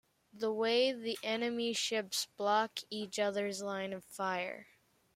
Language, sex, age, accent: English, male, under 19, United States English